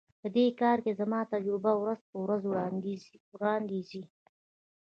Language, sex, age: Pashto, female, 19-29